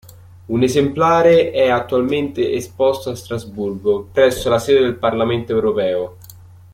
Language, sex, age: Italian, male, 19-29